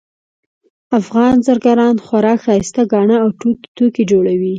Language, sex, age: Pashto, female, 19-29